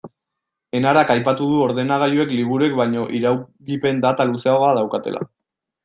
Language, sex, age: Basque, male, 19-29